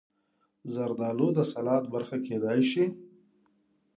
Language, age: Pashto, 30-39